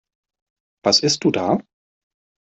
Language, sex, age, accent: German, male, 30-39, Deutschland Deutsch